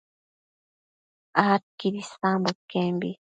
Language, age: Matsés, 30-39